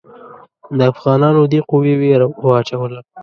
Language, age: Pashto, 19-29